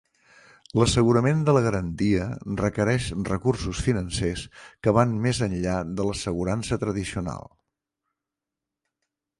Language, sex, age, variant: Catalan, male, 60-69, Nord-Occidental